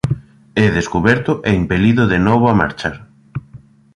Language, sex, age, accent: Galician, male, 19-29, Normativo (estándar)